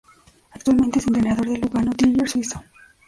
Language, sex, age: Spanish, female, under 19